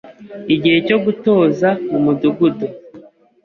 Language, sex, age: Kinyarwanda, male, 30-39